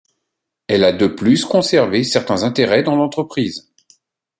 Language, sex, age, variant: French, male, 40-49, Français de métropole